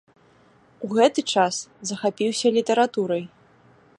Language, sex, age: Belarusian, female, 30-39